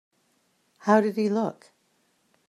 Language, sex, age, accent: English, female, 50-59, Canadian English